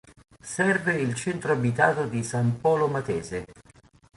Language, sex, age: Italian, male, 50-59